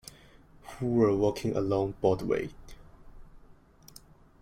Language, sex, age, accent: English, male, 19-29, Hong Kong English